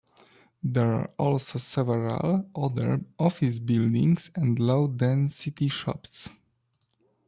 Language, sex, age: English, male, 19-29